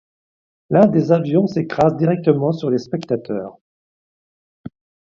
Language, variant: French, Français de métropole